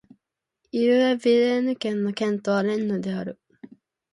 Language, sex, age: Japanese, female, under 19